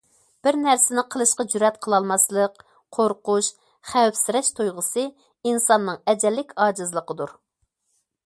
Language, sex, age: Uyghur, female, 40-49